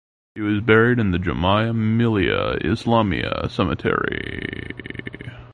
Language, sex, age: English, male, 19-29